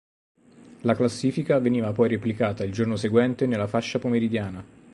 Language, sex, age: Italian, male, 30-39